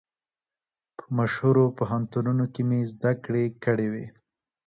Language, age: Pashto, 19-29